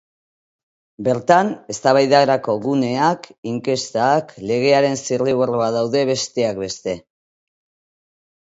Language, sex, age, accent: Basque, female, 50-59, Mendebalekoa (Araba, Bizkaia, Gipuzkoako mendebaleko herri batzuk)